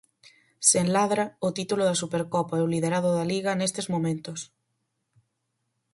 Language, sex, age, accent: Galician, female, 19-29, Normativo (estándar)